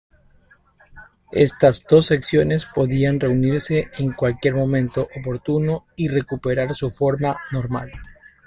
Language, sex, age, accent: Spanish, male, 30-39, Andino-Pacífico: Colombia, Perú, Ecuador, oeste de Bolivia y Venezuela andina